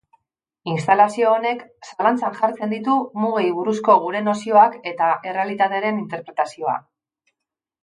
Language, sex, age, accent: Basque, female, 50-59, Mendebalekoa (Araba, Bizkaia, Gipuzkoako mendebaleko herri batzuk)